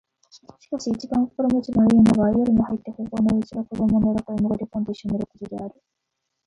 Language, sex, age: Japanese, female, 19-29